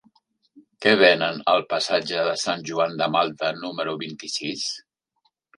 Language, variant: Catalan, Central